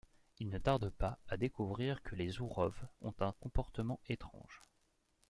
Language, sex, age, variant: French, male, 19-29, Français de métropole